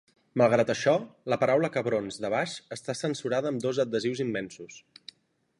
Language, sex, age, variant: Catalan, male, 19-29, Central